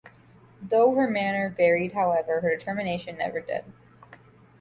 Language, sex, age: English, female, 19-29